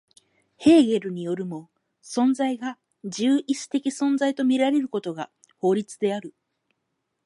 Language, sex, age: Japanese, female, 30-39